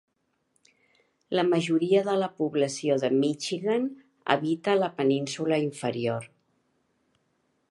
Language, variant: Catalan, Central